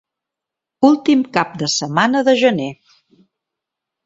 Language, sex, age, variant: Catalan, female, 60-69, Central